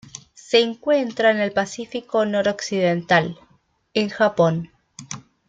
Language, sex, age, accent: Spanish, female, 30-39, Rioplatense: Argentina, Uruguay, este de Bolivia, Paraguay